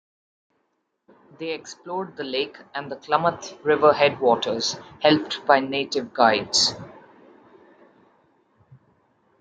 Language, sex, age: English, female, 30-39